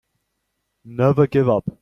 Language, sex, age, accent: English, male, 19-29, United States English